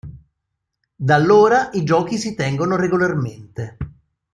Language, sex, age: Italian, male, 60-69